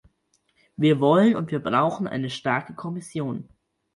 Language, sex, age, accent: German, male, under 19, Deutschland Deutsch